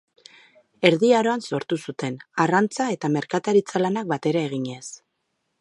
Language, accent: Basque, Mendebalekoa (Araba, Bizkaia, Gipuzkoako mendebaleko herri batzuk)